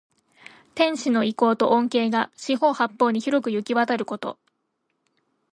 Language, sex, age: Japanese, female, 19-29